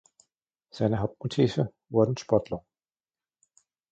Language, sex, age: German, male, 50-59